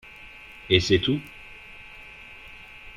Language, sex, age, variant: French, male, 40-49, Français de métropole